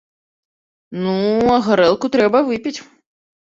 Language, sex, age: Belarusian, female, 19-29